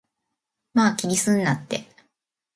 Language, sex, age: Japanese, female, 40-49